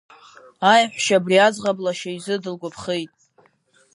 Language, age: Abkhazian, 30-39